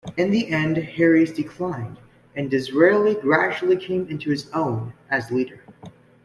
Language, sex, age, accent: English, male, under 19, United States English